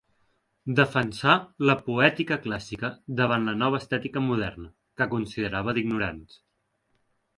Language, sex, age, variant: Catalan, male, 19-29, Central